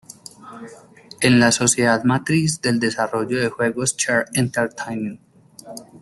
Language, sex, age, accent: Spanish, male, 40-49, Andino-Pacífico: Colombia, Perú, Ecuador, oeste de Bolivia y Venezuela andina